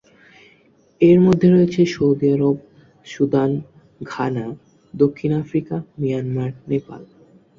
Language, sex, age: Bengali, male, under 19